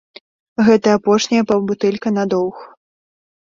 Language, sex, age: Belarusian, male, under 19